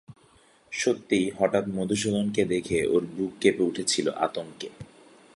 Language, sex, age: Bengali, male, 30-39